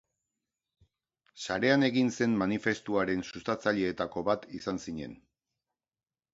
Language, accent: Basque, Erdialdekoa edo Nafarra (Gipuzkoa, Nafarroa)